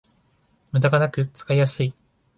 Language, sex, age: Japanese, male, 19-29